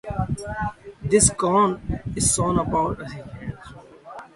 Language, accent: English, India and South Asia (India, Pakistan, Sri Lanka)